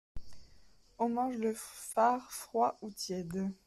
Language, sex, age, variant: French, female, 19-29, Français de métropole